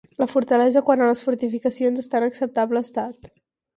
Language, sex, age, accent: Catalan, female, under 19, gironí